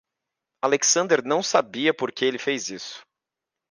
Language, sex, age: Portuguese, male, 19-29